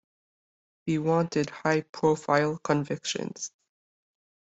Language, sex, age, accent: English, male, 19-29, United States English